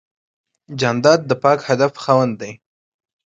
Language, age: Pashto, 19-29